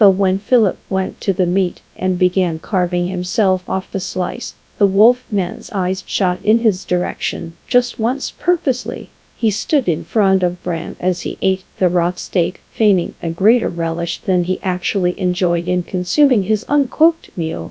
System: TTS, GradTTS